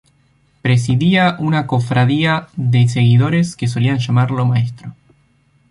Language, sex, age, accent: Spanish, male, 19-29, Rioplatense: Argentina, Uruguay, este de Bolivia, Paraguay